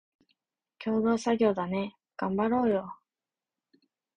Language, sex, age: Japanese, female, 19-29